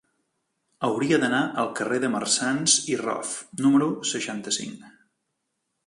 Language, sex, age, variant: Catalan, male, 30-39, Central